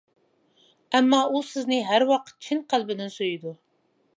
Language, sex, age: Uyghur, female, 40-49